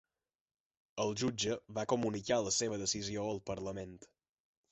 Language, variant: Catalan, Balear